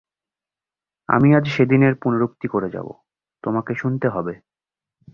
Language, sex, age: Bengali, male, 19-29